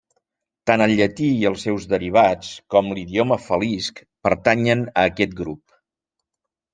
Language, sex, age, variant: Catalan, male, 50-59, Central